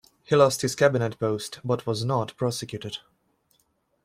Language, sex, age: English, male, 19-29